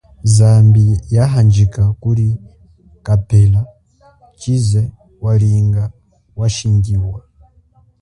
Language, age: Chokwe, 19-29